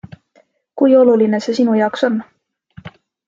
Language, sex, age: Estonian, female, 19-29